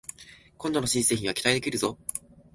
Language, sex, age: Japanese, male, 19-29